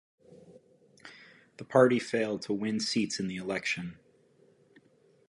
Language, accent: English, United States English